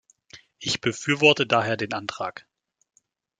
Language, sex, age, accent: German, male, 19-29, Deutschland Deutsch